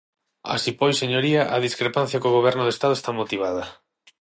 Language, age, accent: Galician, 30-39, Central (gheada); Normativo (estándar); Neofalante